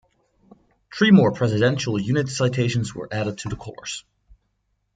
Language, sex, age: English, male, 19-29